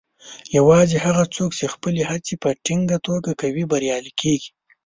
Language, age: Pashto, 30-39